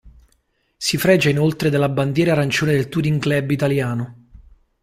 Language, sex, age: Italian, male, 30-39